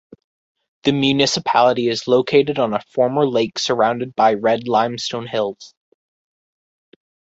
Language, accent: English, United States English